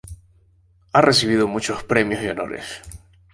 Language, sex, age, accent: Spanish, male, 19-29, Caribe: Cuba, Venezuela, Puerto Rico, República Dominicana, Panamá, Colombia caribeña, México caribeño, Costa del golfo de México